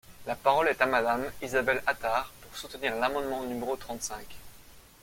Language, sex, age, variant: French, male, 30-39, Français de métropole